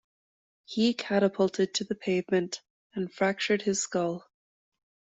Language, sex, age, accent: English, female, 30-39, Canadian English